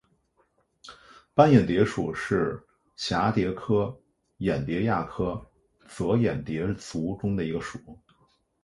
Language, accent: Chinese, 出生地：北京市